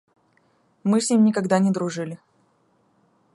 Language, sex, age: Russian, female, 19-29